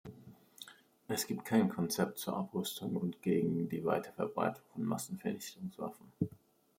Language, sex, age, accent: German, male, 30-39, Deutschland Deutsch